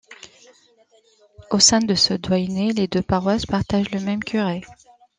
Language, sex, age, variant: French, female, 30-39, Français de métropole